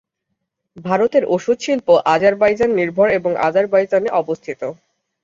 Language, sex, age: Bengali, female, 19-29